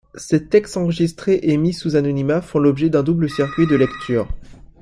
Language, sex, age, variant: French, male, 19-29, Français de métropole